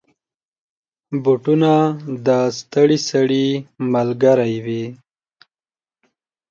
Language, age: Pashto, 19-29